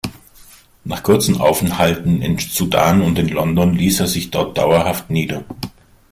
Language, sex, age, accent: German, male, 40-49, Deutschland Deutsch